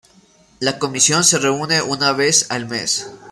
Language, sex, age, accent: Spanish, male, 19-29, Andino-Pacífico: Colombia, Perú, Ecuador, oeste de Bolivia y Venezuela andina